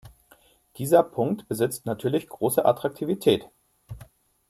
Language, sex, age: German, male, 50-59